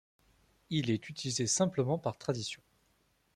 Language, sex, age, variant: French, male, 30-39, Français de métropole